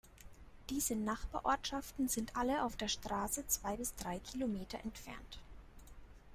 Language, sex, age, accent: German, female, 19-29, Deutschland Deutsch